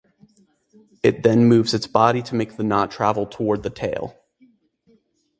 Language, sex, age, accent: English, male, 19-29, United States English